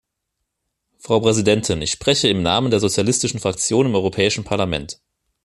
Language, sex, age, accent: German, male, 30-39, Deutschland Deutsch